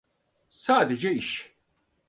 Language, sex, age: Turkish, male, 50-59